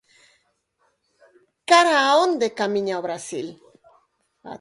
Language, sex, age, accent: Galician, female, 50-59, Normativo (estándar)